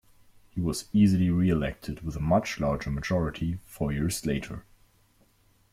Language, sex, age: English, male, 19-29